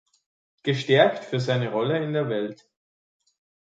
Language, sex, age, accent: German, male, 30-39, Österreichisches Deutsch